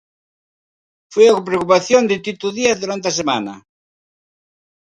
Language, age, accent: Galician, 60-69, Normativo (estándar)